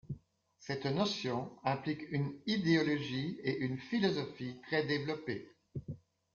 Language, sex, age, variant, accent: French, female, 60-69, Français d'Europe, Français de Belgique